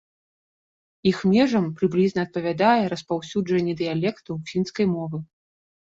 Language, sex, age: Belarusian, female, 30-39